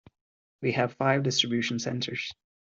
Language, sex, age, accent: English, male, 19-29, India and South Asia (India, Pakistan, Sri Lanka)